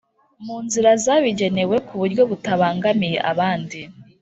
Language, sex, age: Kinyarwanda, female, 19-29